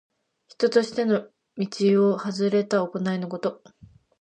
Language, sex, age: Japanese, female, 19-29